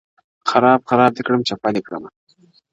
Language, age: Pashto, 19-29